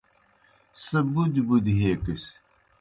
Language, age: Kohistani Shina, 60-69